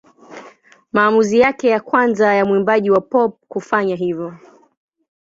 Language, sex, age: Swahili, female, 19-29